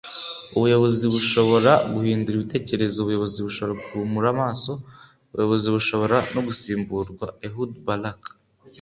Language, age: Kinyarwanda, under 19